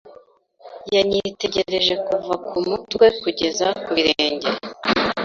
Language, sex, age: Kinyarwanda, female, 19-29